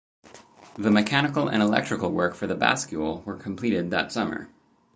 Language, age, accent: English, 30-39, United States English